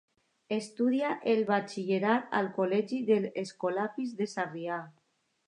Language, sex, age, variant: Catalan, female, under 19, Alacantí